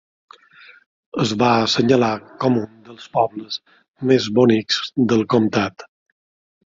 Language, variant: Catalan, Balear